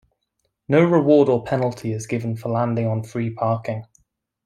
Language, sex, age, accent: English, male, 19-29, England English